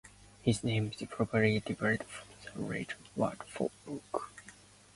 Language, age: English, 19-29